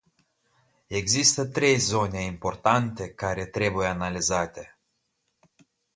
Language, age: Romanian, 19-29